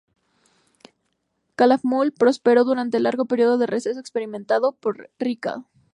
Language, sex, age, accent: Spanish, female, 19-29, México